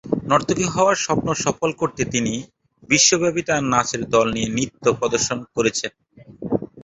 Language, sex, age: Bengali, male, 30-39